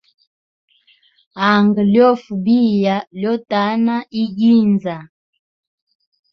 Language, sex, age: Hemba, female, 30-39